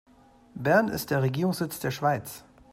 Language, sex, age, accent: German, male, 40-49, Deutschland Deutsch